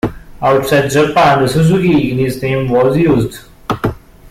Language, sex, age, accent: English, male, 19-29, India and South Asia (India, Pakistan, Sri Lanka)